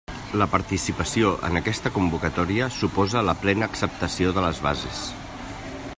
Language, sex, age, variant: Catalan, male, 40-49, Central